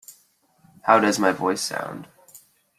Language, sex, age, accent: English, male, 19-29, United States English